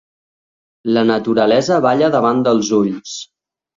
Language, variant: Catalan, Central